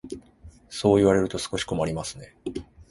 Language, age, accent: Japanese, 30-39, 関西